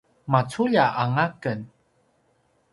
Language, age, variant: Paiwan, 30-39, pinayuanan a kinaikacedasan (東排灣語)